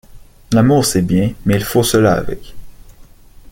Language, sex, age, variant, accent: French, male, 19-29, Français d'Amérique du Nord, Français du Canada